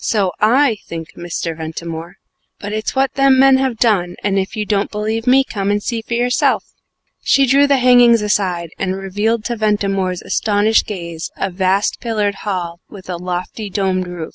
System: none